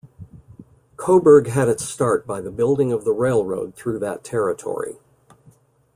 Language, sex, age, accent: English, male, 60-69, United States English